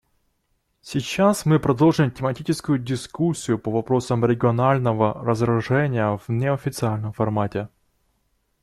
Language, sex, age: Russian, male, 19-29